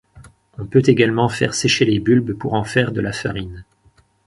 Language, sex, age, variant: French, male, 30-39, Français de métropole